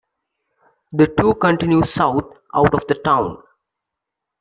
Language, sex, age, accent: English, male, 19-29, India and South Asia (India, Pakistan, Sri Lanka)